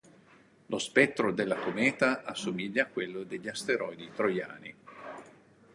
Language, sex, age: Italian, male, 50-59